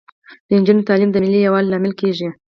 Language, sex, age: Pashto, female, 19-29